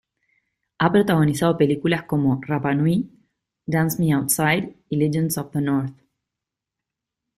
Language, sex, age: Spanish, female, 30-39